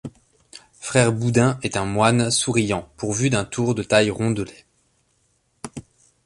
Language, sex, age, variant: French, male, 30-39, Français de métropole